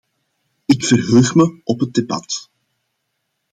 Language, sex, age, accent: Dutch, male, 40-49, Belgisch Nederlands